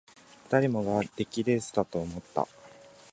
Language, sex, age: Japanese, male, 19-29